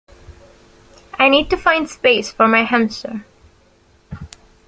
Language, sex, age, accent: English, female, under 19, United States English